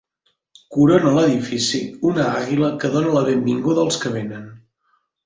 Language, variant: Catalan, Septentrional